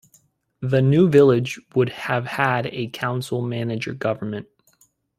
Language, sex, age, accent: English, male, 19-29, United States English